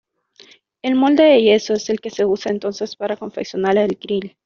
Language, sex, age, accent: Spanish, female, 19-29, América central